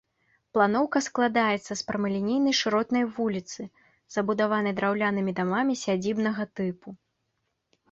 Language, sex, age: Belarusian, female, 19-29